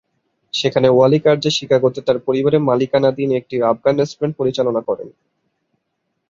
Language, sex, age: Bengali, male, 19-29